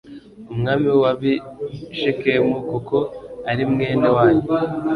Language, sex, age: Kinyarwanda, male, 19-29